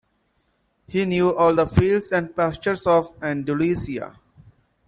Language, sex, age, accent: English, male, 19-29, India and South Asia (India, Pakistan, Sri Lanka)